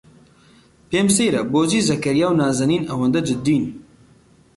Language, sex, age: Central Kurdish, male, 19-29